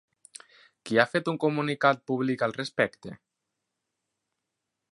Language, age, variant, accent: Catalan, 19-29, Valencià central, valencià